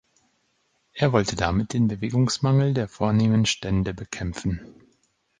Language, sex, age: German, male, 30-39